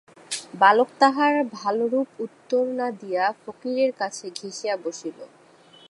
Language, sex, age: Bengali, female, 19-29